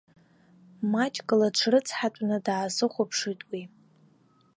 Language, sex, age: Abkhazian, female, 19-29